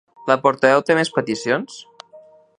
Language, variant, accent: Catalan, Central, central